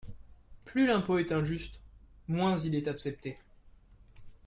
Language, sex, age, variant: French, male, 19-29, Français de métropole